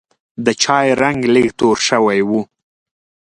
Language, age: Pashto, 19-29